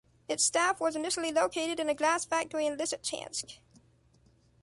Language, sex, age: English, male, under 19